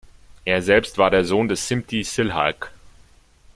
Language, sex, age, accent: German, male, 19-29, Deutschland Deutsch